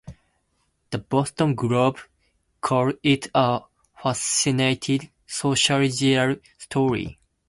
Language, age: English, 19-29